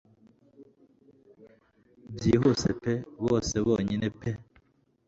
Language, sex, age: Kinyarwanda, male, 19-29